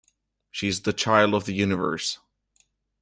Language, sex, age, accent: English, male, 19-29, United States English